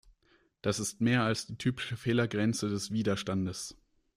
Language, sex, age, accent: German, male, 19-29, Deutschland Deutsch